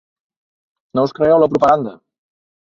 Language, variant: Catalan, Central